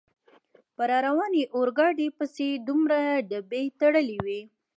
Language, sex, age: Pashto, female, 19-29